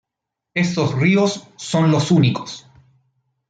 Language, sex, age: Spanish, male, 30-39